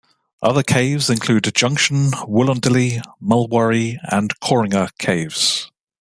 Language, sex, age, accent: English, male, 30-39, England English